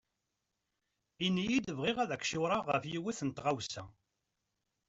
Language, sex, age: Kabyle, male, 40-49